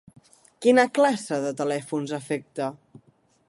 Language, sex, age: Catalan, male, 19-29